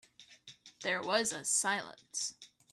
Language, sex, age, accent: English, female, under 19, United States English